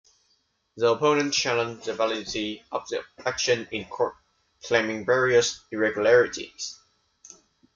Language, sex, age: English, male, 19-29